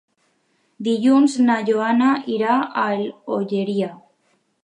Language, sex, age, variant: Catalan, female, under 19, Alacantí